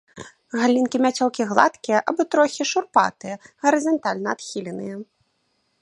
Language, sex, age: Belarusian, female, 19-29